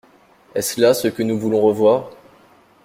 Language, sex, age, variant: French, male, 19-29, Français de métropole